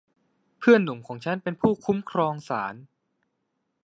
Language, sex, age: Thai, male, 19-29